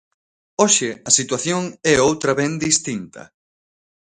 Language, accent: Galician, Normativo (estándar)